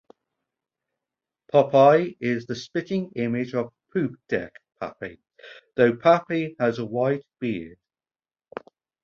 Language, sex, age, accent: English, male, 40-49, England English